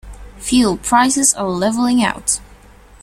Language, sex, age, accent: English, female, under 19, England English